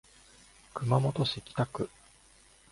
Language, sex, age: Japanese, male, 30-39